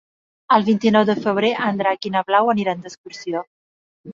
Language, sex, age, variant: Catalan, female, 40-49, Central